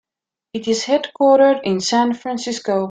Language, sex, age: English, female, 40-49